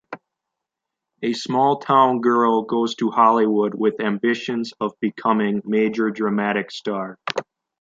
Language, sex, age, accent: English, male, under 19, United States English